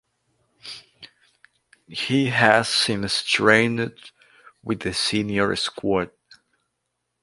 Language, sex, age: English, male, 19-29